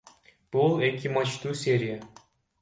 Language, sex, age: Kyrgyz, male, under 19